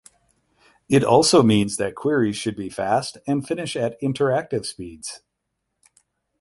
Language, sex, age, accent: English, male, 40-49, United States English; Midwestern